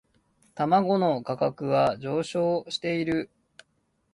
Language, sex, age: Japanese, male, 30-39